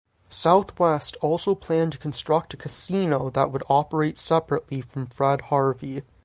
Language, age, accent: English, 19-29, United States English